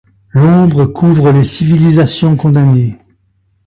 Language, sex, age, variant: French, male, 70-79, Français de métropole